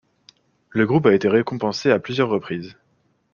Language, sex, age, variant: French, male, 19-29, Français de métropole